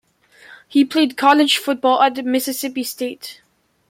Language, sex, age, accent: English, male, under 19, England English